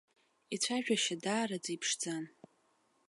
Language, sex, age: Abkhazian, female, 19-29